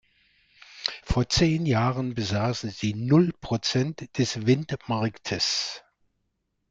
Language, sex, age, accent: German, male, 60-69, Deutschland Deutsch